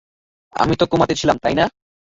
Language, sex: Bengali, male